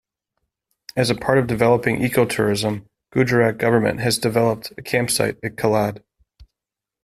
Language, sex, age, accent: English, male, 40-49, United States English